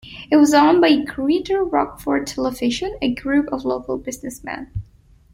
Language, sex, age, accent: English, female, 19-29, United States English